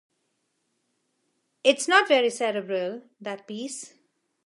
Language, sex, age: English, female, 40-49